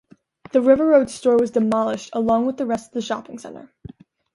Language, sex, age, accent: English, female, 19-29, United States English